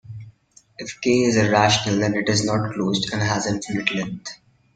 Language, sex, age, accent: English, male, 19-29, India and South Asia (India, Pakistan, Sri Lanka)